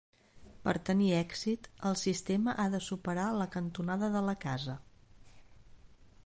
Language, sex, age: Catalan, female, 40-49